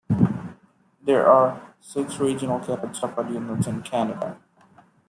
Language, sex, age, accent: English, male, 19-29, India and South Asia (India, Pakistan, Sri Lanka)